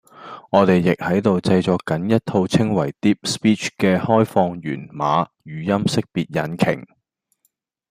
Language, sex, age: Cantonese, male, 40-49